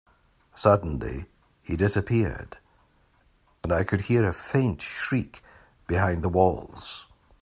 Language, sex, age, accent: English, male, 60-69, Scottish English